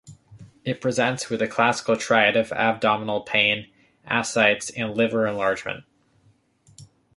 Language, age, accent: English, 19-29, United States English